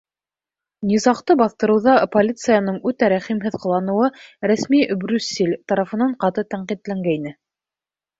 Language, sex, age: Bashkir, female, 19-29